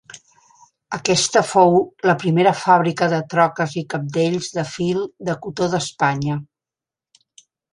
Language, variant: Catalan, Central